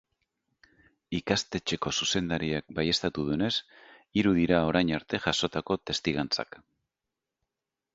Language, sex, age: Basque, male, 40-49